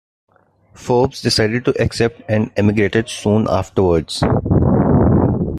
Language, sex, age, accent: English, male, 19-29, India and South Asia (India, Pakistan, Sri Lanka)